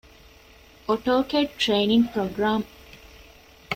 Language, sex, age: Divehi, female, 19-29